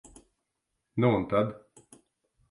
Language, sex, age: Latvian, male, 40-49